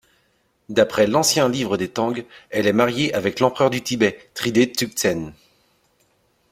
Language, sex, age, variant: French, male, 30-39, Français de métropole